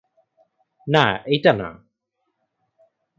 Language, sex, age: Bengali, male, 19-29